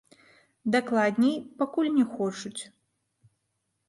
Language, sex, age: Belarusian, female, 30-39